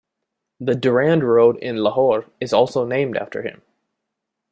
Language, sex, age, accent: English, male, 19-29, United States English